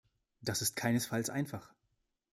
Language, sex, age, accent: German, male, 19-29, Deutschland Deutsch